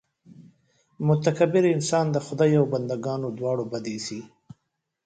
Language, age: Pashto, 40-49